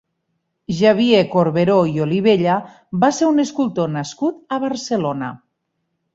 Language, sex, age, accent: Catalan, female, 40-49, Ebrenc